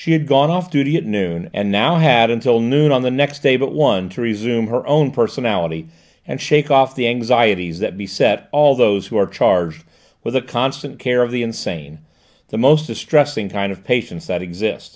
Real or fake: real